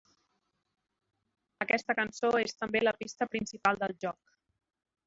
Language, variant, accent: Catalan, Central, central